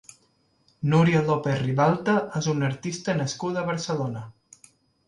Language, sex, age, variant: Catalan, male, 19-29, Balear